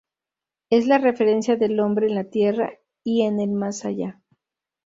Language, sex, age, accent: Spanish, female, 50-59, México